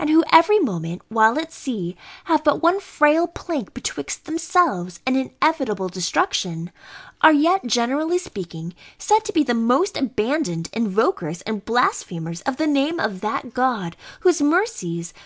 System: none